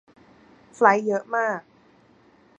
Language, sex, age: Thai, female, 19-29